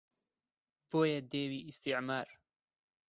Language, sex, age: Central Kurdish, male, 19-29